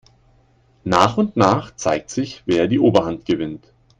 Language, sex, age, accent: German, male, 50-59, Deutschland Deutsch